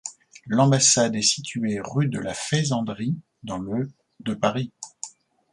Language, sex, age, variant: French, male, 50-59, Français de métropole